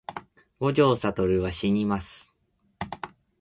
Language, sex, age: Japanese, male, 19-29